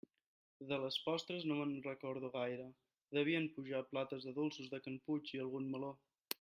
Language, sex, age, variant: Catalan, male, 19-29, Central